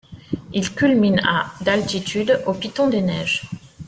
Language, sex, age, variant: French, female, 40-49, Français de métropole